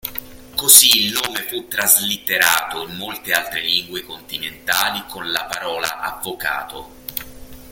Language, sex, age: Italian, male, 40-49